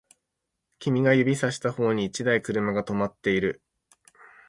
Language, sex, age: Japanese, male, 30-39